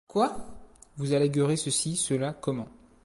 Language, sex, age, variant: French, male, 19-29, Français de métropole